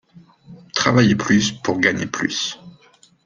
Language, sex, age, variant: French, male, 40-49, Français de métropole